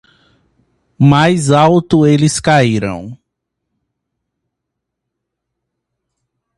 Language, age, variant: Portuguese, 19-29, Portuguese (Brasil)